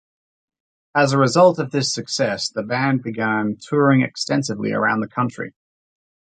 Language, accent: English, Australian English